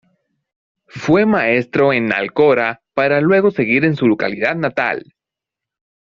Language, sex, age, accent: Spanish, male, 19-29, México